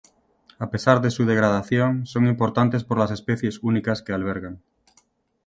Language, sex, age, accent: Spanish, male, 30-39, España: Norte peninsular (Asturias, Castilla y León, Cantabria, País Vasco, Navarra, Aragón, La Rioja, Guadalajara, Cuenca)